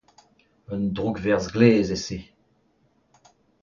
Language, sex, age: Breton, male, 30-39